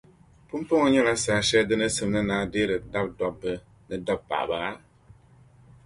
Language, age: Dagbani, 30-39